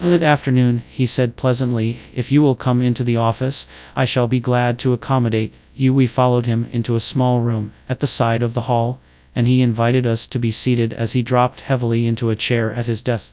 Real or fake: fake